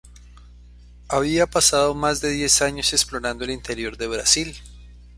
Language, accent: Spanish, Andino-Pacífico: Colombia, Perú, Ecuador, oeste de Bolivia y Venezuela andina